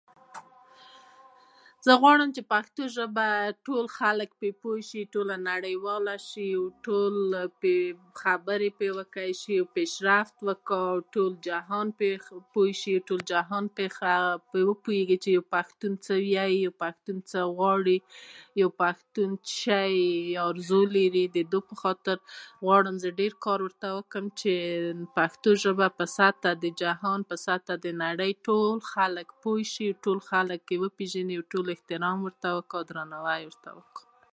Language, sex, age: Pashto, female, 30-39